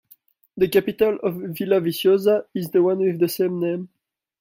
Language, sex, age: English, male, 19-29